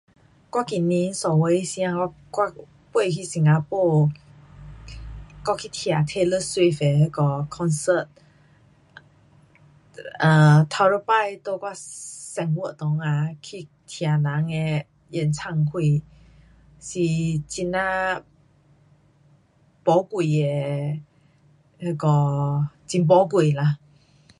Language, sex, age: Pu-Xian Chinese, female, 40-49